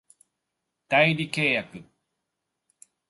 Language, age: Japanese, 40-49